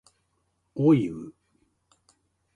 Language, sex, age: Japanese, male, 50-59